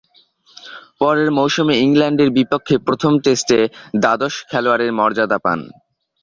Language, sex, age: Bengali, male, under 19